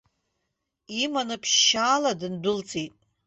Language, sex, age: Abkhazian, female, 50-59